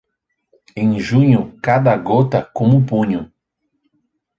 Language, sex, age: Portuguese, male, 30-39